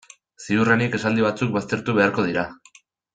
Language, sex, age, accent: Basque, male, 19-29, Erdialdekoa edo Nafarra (Gipuzkoa, Nafarroa)